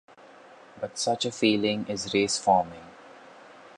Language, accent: English, India and South Asia (India, Pakistan, Sri Lanka)